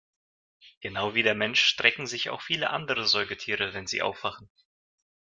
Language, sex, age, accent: German, male, 19-29, Russisch Deutsch